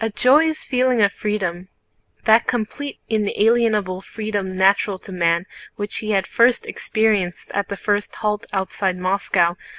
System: none